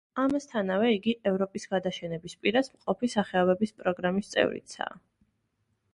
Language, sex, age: Georgian, female, 19-29